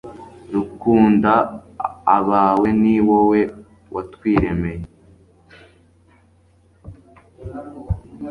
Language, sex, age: Kinyarwanda, male, under 19